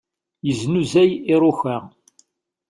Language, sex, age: Kabyle, male, 50-59